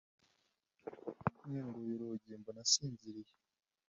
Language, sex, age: Kinyarwanda, male, under 19